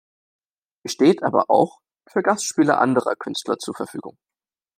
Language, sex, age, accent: German, male, 19-29, Deutschland Deutsch